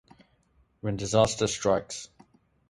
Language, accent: English, Australian English